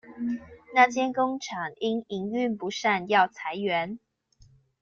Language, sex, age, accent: Chinese, female, 30-39, 出生地：臺中市